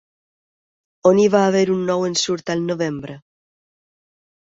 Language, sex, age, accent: Catalan, female, 40-49, valencià